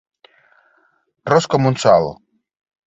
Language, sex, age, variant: Catalan, male, 50-59, Central